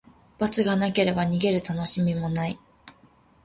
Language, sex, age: Japanese, female, 19-29